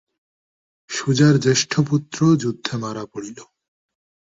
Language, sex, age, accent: Bengali, male, 19-29, প্রমিত